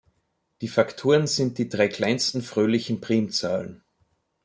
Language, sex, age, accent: German, male, 30-39, Österreichisches Deutsch